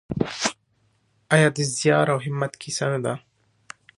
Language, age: Pashto, 19-29